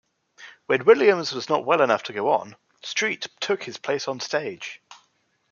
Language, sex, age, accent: English, male, 19-29, England English